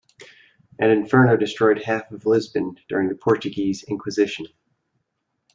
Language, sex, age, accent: English, male, 40-49, United States English